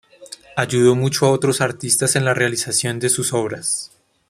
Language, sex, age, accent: Spanish, male, 19-29, América central